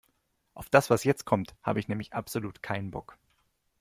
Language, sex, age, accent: German, male, 19-29, Deutschland Deutsch